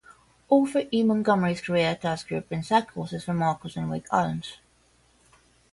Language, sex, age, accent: English, female, 19-29, United States English; England English